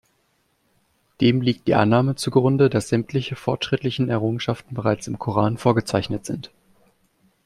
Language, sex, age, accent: German, male, 19-29, Deutschland Deutsch